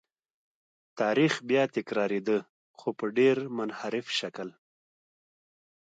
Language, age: Pashto, 30-39